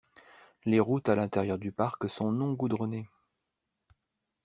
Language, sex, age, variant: French, male, 50-59, Français de métropole